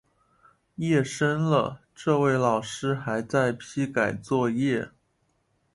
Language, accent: Chinese, 出生地：湖北省